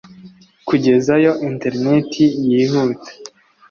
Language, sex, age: Kinyarwanda, male, 19-29